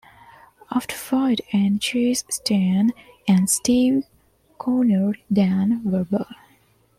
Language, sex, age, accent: English, female, 19-29, India and South Asia (India, Pakistan, Sri Lanka)